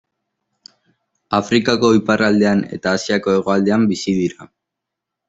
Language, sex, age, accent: Basque, male, under 19, Erdialdekoa edo Nafarra (Gipuzkoa, Nafarroa)